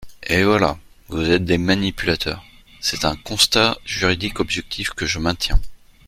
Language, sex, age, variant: French, male, 40-49, Français de métropole